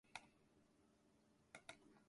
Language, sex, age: Japanese, male, 60-69